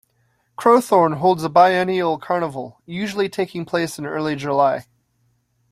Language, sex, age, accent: English, male, 19-29, United States English